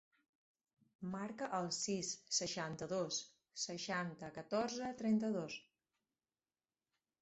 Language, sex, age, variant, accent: Catalan, female, 40-49, Central, Barcelonès